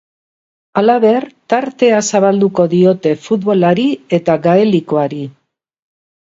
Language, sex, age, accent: Basque, female, 60-69, Mendebalekoa (Araba, Bizkaia, Gipuzkoako mendebaleko herri batzuk)